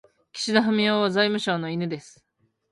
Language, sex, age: Japanese, female, 19-29